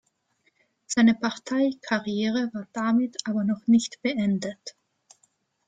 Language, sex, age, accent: German, female, 19-29, Österreichisches Deutsch